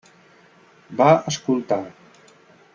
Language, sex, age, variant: Catalan, male, 50-59, Central